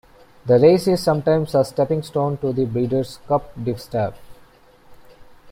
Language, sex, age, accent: English, male, 19-29, India and South Asia (India, Pakistan, Sri Lanka)